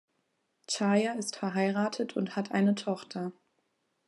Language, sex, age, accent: German, female, 19-29, Deutschland Deutsch